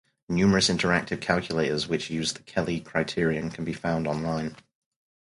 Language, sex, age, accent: English, male, 30-39, England English